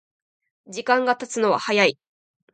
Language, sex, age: Japanese, female, 19-29